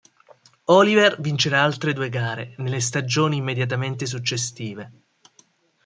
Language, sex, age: Italian, male, 30-39